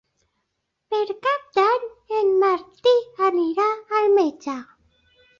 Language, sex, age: Catalan, female, under 19